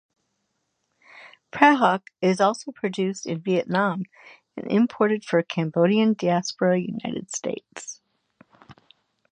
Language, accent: English, United States English